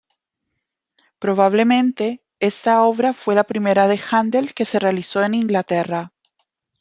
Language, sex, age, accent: Spanish, female, 40-49, Andino-Pacífico: Colombia, Perú, Ecuador, oeste de Bolivia y Venezuela andina